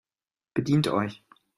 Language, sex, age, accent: German, male, 30-39, Deutschland Deutsch